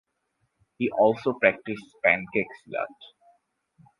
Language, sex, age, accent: English, male, 19-29, United States English